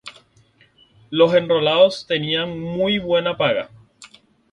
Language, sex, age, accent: Spanish, male, 19-29, Caribe: Cuba, Venezuela, Puerto Rico, República Dominicana, Panamá, Colombia caribeña, México caribeño, Costa del golfo de México